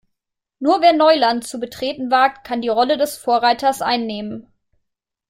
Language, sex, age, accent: German, female, 19-29, Deutschland Deutsch